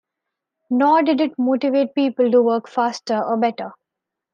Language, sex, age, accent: English, female, 19-29, India and South Asia (India, Pakistan, Sri Lanka)